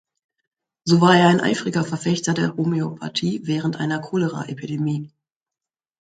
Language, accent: German, Deutschland Deutsch